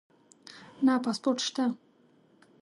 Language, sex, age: Pashto, female, 19-29